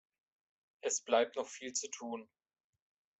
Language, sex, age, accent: German, male, 30-39, Deutschland Deutsch